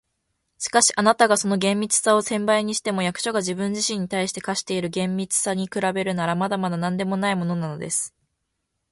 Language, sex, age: Japanese, female, 19-29